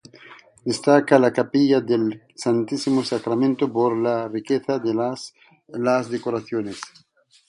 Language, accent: Spanish, España: Centro-Sur peninsular (Madrid, Toledo, Castilla-La Mancha)